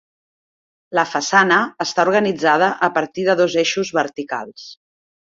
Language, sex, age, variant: Catalan, female, 40-49, Central